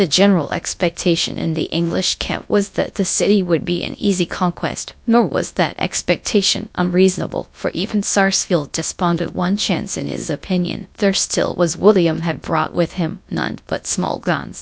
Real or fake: fake